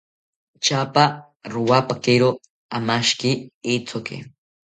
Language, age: South Ucayali Ashéninka, under 19